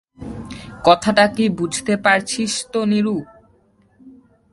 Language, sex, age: Bengali, male, under 19